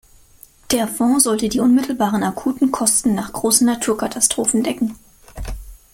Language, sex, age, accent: German, female, 19-29, Deutschland Deutsch